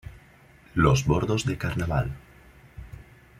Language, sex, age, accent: Spanish, male, 19-29, España: Norte peninsular (Asturias, Castilla y León, Cantabria, País Vasco, Navarra, Aragón, La Rioja, Guadalajara, Cuenca)